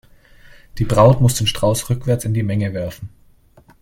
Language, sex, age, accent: German, male, 19-29, Deutschland Deutsch